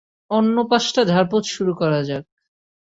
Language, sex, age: Bengali, male, 19-29